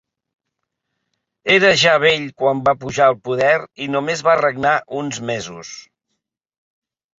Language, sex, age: Catalan, male, 50-59